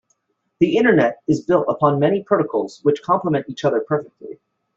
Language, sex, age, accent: English, male, 19-29, United States English